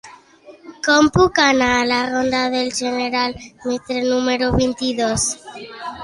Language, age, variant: Catalan, under 19, Central